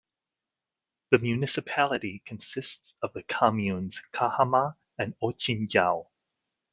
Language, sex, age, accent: English, male, 30-39, United States English